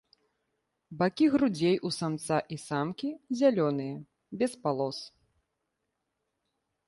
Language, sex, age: Belarusian, female, 30-39